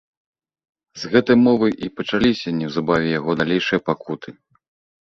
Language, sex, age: Belarusian, male, 30-39